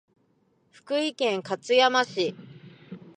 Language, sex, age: Japanese, female, 19-29